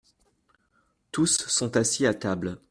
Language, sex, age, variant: French, male, 19-29, Français de métropole